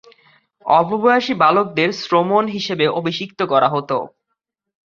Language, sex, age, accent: Bengali, male, 19-29, Bangladeshi